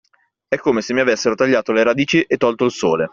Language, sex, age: Italian, male, 19-29